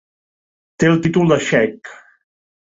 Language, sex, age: Catalan, male, 50-59